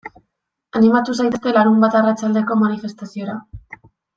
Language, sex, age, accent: Basque, female, 19-29, Mendebalekoa (Araba, Bizkaia, Gipuzkoako mendebaleko herri batzuk)